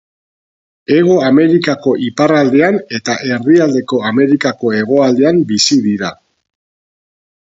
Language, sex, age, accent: Basque, male, 50-59, Mendebalekoa (Araba, Bizkaia, Gipuzkoako mendebaleko herri batzuk)